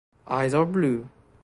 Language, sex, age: English, male, 19-29